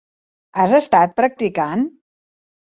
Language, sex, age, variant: Catalan, female, 60-69, Central